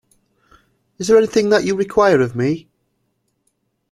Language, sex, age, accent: English, male, 40-49, England English